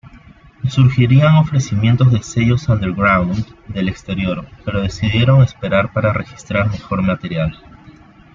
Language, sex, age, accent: Spanish, male, 19-29, Andino-Pacífico: Colombia, Perú, Ecuador, oeste de Bolivia y Venezuela andina